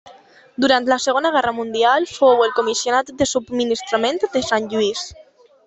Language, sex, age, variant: Catalan, female, 19-29, Central